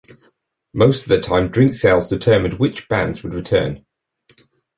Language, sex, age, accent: English, male, 40-49, England English